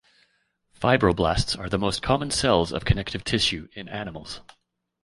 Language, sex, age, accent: English, male, 40-49, Canadian English